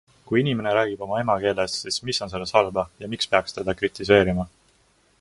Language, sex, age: Estonian, male, 19-29